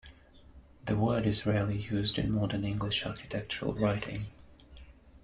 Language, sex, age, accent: English, male, 30-39, England English